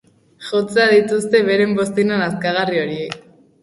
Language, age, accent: Basque, under 19, Mendebalekoa (Araba, Bizkaia, Gipuzkoako mendebaleko herri batzuk)